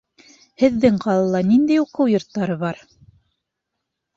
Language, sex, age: Bashkir, female, 19-29